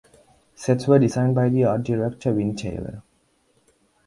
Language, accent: English, England English